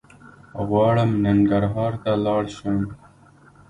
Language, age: Pashto, 19-29